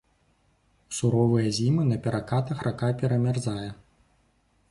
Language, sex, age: Belarusian, male, 19-29